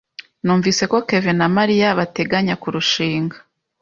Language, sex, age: Kinyarwanda, female, 19-29